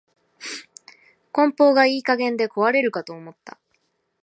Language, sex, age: Japanese, female, under 19